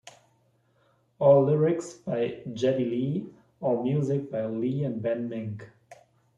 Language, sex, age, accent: English, male, 40-49, United States English